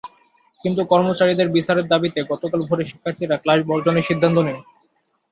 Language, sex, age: Bengali, male, 19-29